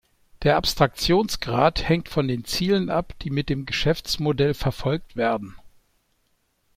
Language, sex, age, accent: German, male, 60-69, Deutschland Deutsch